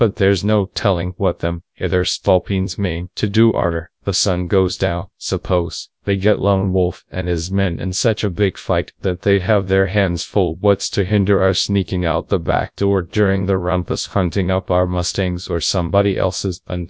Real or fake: fake